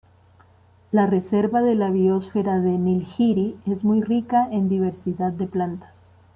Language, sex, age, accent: Spanish, female, 40-49, Andino-Pacífico: Colombia, Perú, Ecuador, oeste de Bolivia y Venezuela andina